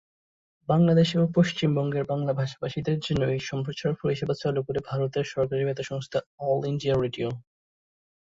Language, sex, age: Bengali, male, 19-29